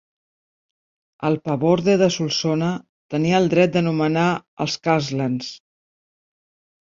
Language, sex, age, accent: Catalan, female, 50-59, Barceloní